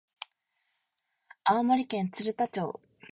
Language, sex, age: Japanese, female, 19-29